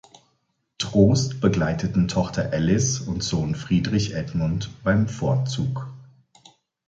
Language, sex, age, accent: German, male, 40-49, Deutschland Deutsch